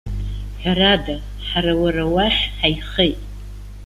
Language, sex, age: Abkhazian, female, 70-79